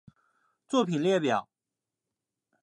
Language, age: Chinese, 19-29